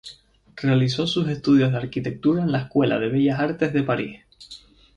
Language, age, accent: Spanish, 19-29, España: Islas Canarias